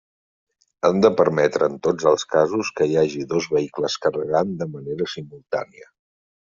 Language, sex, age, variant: Catalan, male, 19-29, Central